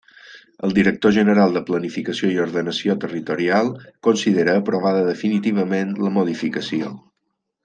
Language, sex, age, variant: Catalan, male, 40-49, Balear